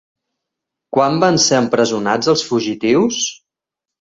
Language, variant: Catalan, Central